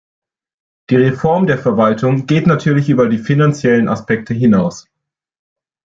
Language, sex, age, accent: German, male, under 19, Deutschland Deutsch